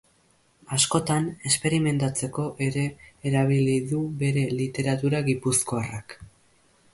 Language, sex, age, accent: Basque, male, under 19, Erdialdekoa edo Nafarra (Gipuzkoa, Nafarroa)